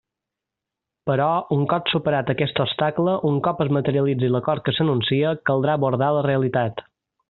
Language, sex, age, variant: Catalan, male, 19-29, Balear